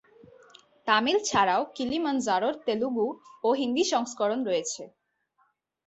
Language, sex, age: Bengali, female, 19-29